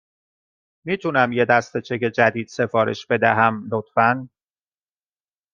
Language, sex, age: Persian, male, 40-49